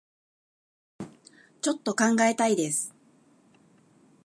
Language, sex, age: Japanese, female, 50-59